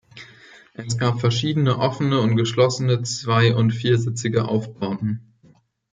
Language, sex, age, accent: German, male, 19-29, Deutschland Deutsch